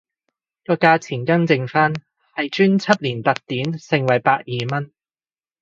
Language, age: Cantonese, 40-49